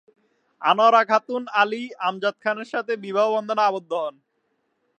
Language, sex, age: Bengali, male, 19-29